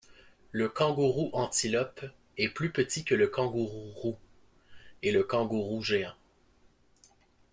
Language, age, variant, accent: French, 19-29, Français d'Amérique du Nord, Français du Canada